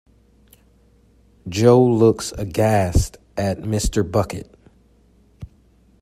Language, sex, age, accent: English, male, 19-29, United States English